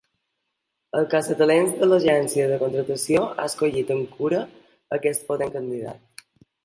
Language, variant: Catalan, Balear